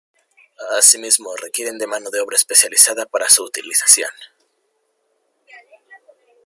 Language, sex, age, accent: Spanish, male, under 19, España: Centro-Sur peninsular (Madrid, Toledo, Castilla-La Mancha)